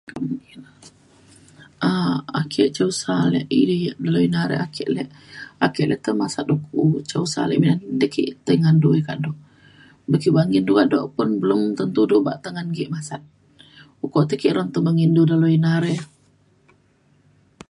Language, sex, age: Mainstream Kenyah, female, 30-39